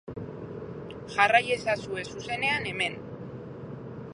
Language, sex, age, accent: Basque, female, 40-49, Mendebalekoa (Araba, Bizkaia, Gipuzkoako mendebaleko herri batzuk)